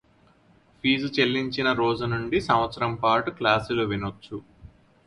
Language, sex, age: Telugu, male, 19-29